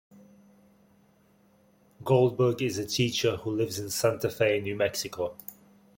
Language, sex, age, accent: English, male, 30-39, England English